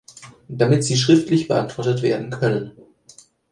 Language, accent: German, Deutschland Deutsch